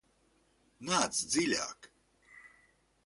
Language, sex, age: Latvian, male, 50-59